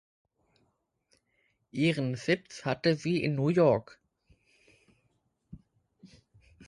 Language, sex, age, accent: German, male, 30-39, Deutschland Deutsch